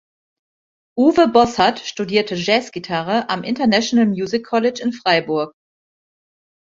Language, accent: German, Deutschland Deutsch